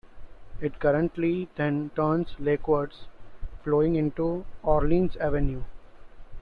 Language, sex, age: English, male, 19-29